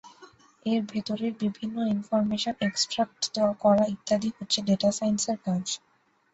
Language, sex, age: Bengali, female, 19-29